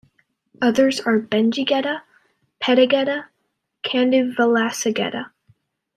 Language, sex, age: English, female, under 19